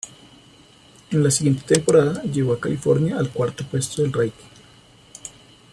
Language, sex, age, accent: Spanish, male, 30-39, Andino-Pacífico: Colombia, Perú, Ecuador, oeste de Bolivia y Venezuela andina